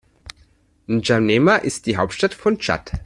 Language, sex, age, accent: German, male, 30-39, Deutschland Deutsch